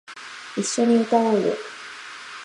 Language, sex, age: Japanese, female, 19-29